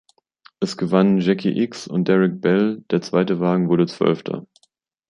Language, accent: German, Deutschland Deutsch